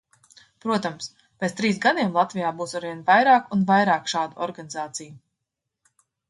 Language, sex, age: Latvian, female, 30-39